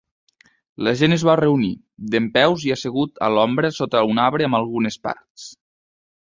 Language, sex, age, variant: Catalan, male, under 19, Nord-Occidental